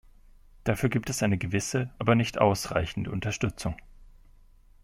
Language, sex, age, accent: German, male, 40-49, Deutschland Deutsch